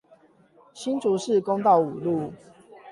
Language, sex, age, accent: Chinese, male, 30-39, 出生地：桃園市